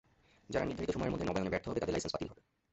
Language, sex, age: Bengali, male, 19-29